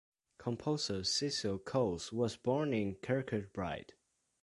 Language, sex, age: English, male, under 19